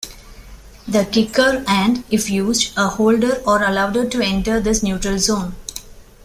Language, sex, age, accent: English, female, 30-39, India and South Asia (India, Pakistan, Sri Lanka)